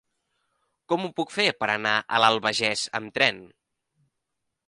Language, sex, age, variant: Catalan, male, 19-29, Central